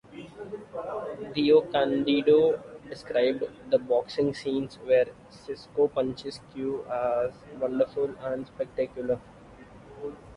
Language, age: English, 19-29